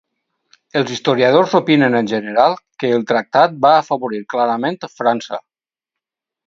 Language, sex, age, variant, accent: Catalan, male, 50-59, Valencià meridional, valencià